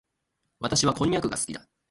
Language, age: Japanese, 19-29